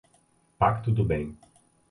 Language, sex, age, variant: Portuguese, male, 30-39, Portuguese (Brasil)